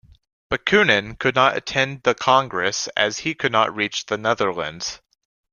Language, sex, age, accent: English, male, under 19, United States English